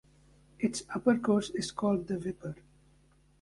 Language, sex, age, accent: English, male, 19-29, United States English